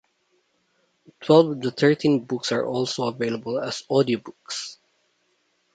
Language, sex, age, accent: English, male, 30-39, Filipino